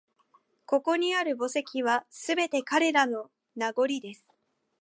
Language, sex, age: Japanese, female, 19-29